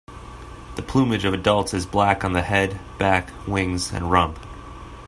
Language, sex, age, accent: English, male, 19-29, United States English